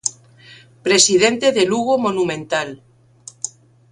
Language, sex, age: Galician, female, 50-59